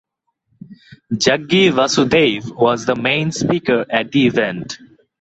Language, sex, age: English, male, 19-29